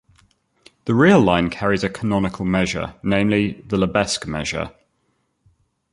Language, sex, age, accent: English, male, 30-39, England English